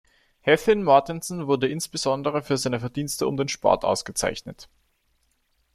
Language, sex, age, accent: German, male, 19-29, Österreichisches Deutsch